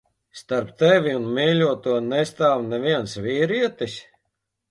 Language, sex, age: Latvian, male, 40-49